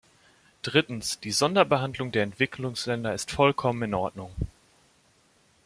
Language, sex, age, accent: German, male, 19-29, Deutschland Deutsch